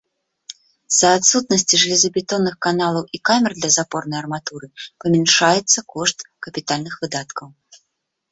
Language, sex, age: Belarusian, female, 30-39